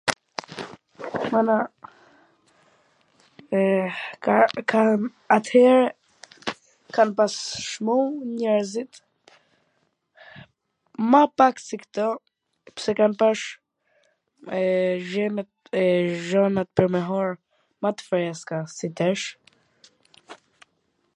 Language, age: Gheg Albanian, under 19